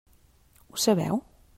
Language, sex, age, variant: Catalan, female, 30-39, Central